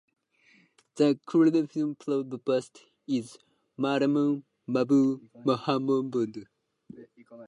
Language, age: English, 19-29